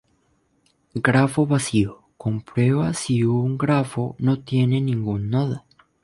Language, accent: Spanish, Caribe: Cuba, Venezuela, Puerto Rico, República Dominicana, Panamá, Colombia caribeña, México caribeño, Costa del golfo de México